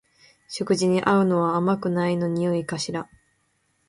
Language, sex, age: Japanese, female, 19-29